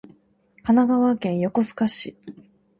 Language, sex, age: Japanese, female, 19-29